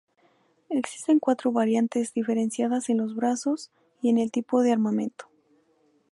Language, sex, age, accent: Spanish, female, 19-29, México